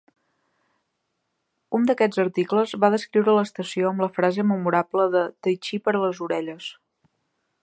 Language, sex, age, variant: Catalan, female, 30-39, Central